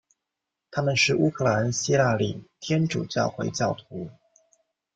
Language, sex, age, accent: Chinese, male, 40-49, 出生地：上海市